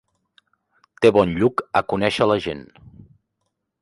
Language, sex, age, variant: Catalan, male, 40-49, Central